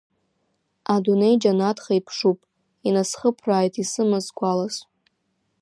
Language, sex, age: Abkhazian, female, under 19